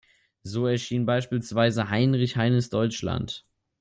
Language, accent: German, Deutschland Deutsch